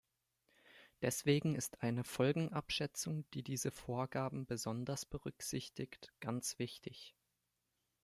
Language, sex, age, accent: German, male, under 19, Deutschland Deutsch